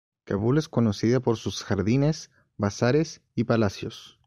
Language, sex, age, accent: Spanish, male, 19-29, Chileno: Chile, Cuyo